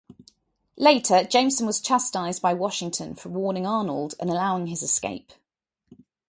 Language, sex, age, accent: English, female, 19-29, England English